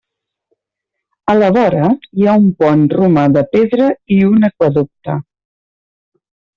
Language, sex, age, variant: Catalan, female, 50-59, Septentrional